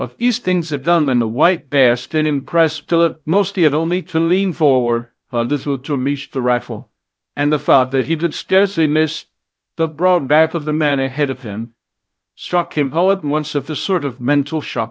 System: TTS, VITS